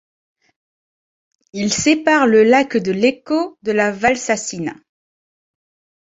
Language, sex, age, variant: French, female, 30-39, Français de métropole